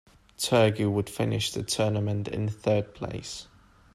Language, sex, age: English, male, 19-29